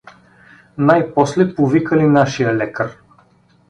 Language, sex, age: Bulgarian, male, 40-49